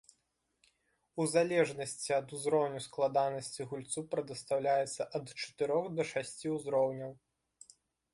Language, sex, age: Belarusian, male, 19-29